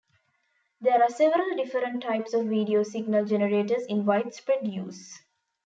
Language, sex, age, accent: English, female, 19-29, India and South Asia (India, Pakistan, Sri Lanka)